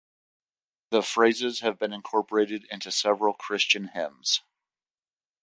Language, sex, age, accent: English, male, 30-39, United States English